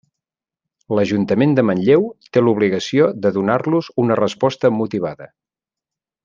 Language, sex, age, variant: Catalan, male, 40-49, Central